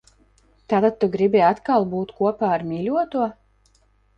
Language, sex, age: Latvian, female, 19-29